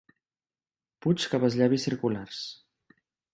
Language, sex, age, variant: Catalan, male, 30-39, Central